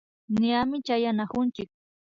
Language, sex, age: Imbabura Highland Quichua, female, 19-29